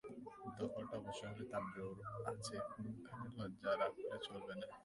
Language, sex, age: Bengali, male, 19-29